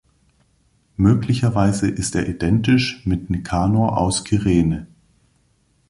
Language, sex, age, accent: German, male, 40-49, Deutschland Deutsch